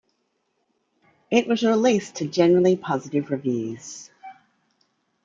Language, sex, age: English, female, 40-49